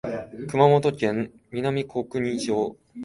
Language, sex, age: Japanese, male, 19-29